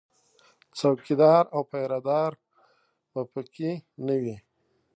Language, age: Pashto, 30-39